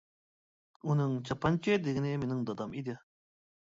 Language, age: Uyghur, 19-29